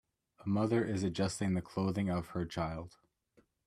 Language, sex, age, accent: English, male, 19-29, United States English